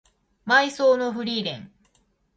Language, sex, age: Japanese, female, 40-49